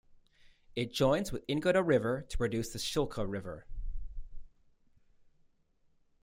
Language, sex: English, male